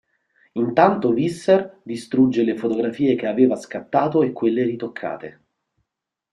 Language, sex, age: Italian, male, 30-39